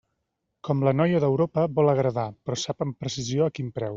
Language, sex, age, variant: Catalan, male, 40-49, Central